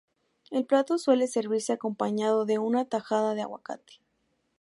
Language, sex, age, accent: Spanish, female, 19-29, México